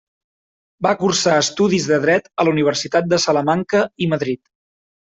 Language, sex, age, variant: Catalan, male, 19-29, Central